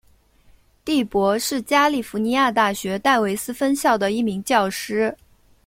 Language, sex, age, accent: Chinese, female, 30-39, 出生地：上海市